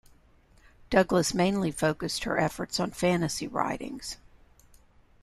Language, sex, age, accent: English, female, 60-69, United States English